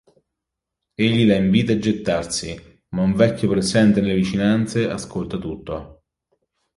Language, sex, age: Italian, male, 30-39